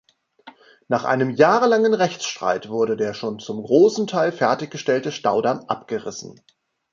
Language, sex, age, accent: German, male, 50-59, Deutschland Deutsch